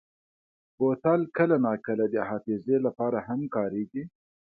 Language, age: Pashto, 19-29